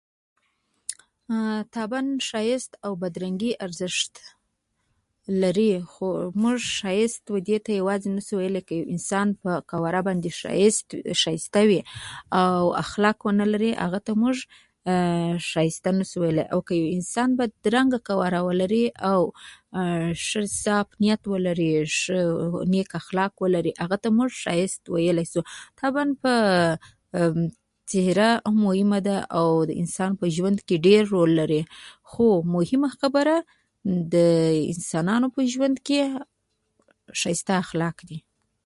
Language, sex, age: Pashto, female, 19-29